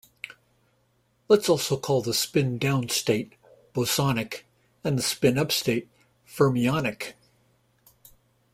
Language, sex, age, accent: English, male, 60-69, United States English